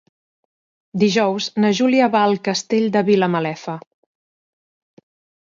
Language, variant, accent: Catalan, Central, central